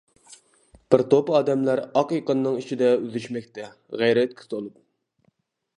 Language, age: Uyghur, 30-39